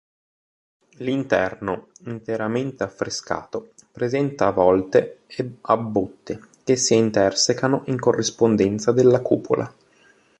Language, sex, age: Italian, male, 19-29